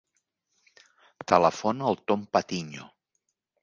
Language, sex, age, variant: Catalan, male, 60-69, Central